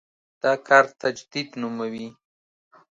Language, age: Pashto, 30-39